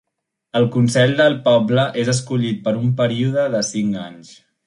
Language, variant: Catalan, Central